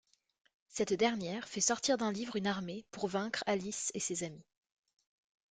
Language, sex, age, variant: French, female, 19-29, Français de métropole